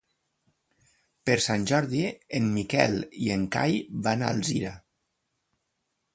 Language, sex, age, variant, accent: Catalan, male, 60-69, Valencià central, valencià